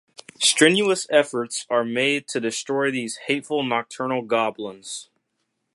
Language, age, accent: English, under 19, United States English